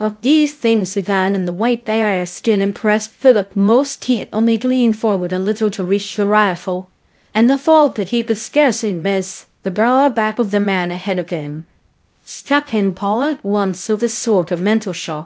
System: TTS, VITS